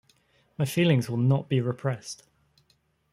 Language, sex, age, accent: English, male, 19-29, England English